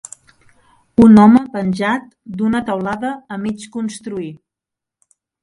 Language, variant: Catalan, Central